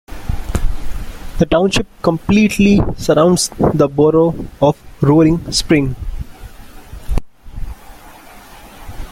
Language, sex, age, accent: English, male, 19-29, India and South Asia (India, Pakistan, Sri Lanka)